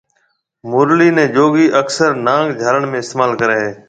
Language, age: Marwari (Pakistan), 40-49